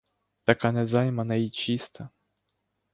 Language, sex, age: Ukrainian, male, 19-29